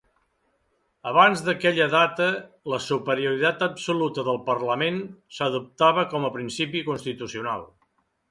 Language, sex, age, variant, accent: Catalan, male, 60-69, Central, central